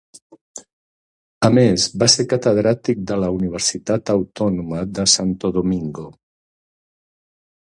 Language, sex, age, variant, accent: Catalan, male, 60-69, Central, Català central